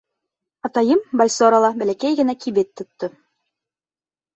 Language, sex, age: Bashkir, female, 19-29